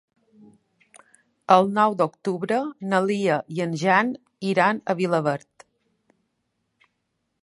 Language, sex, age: Catalan, female, 40-49